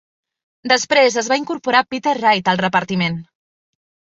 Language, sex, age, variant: Catalan, female, 19-29, Central